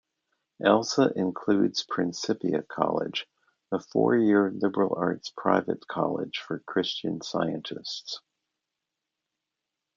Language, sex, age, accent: English, male, 60-69, United States English